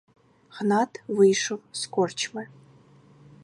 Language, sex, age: Ukrainian, female, 19-29